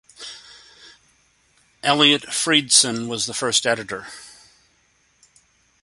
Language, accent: English, United States English